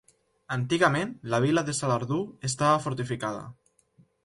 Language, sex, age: Catalan, male, under 19